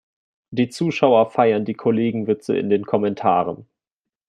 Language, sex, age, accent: German, male, 19-29, Deutschland Deutsch